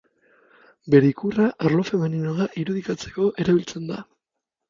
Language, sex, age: Basque, male, 30-39